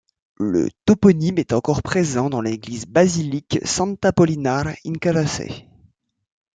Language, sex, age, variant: French, male, 19-29, Français de métropole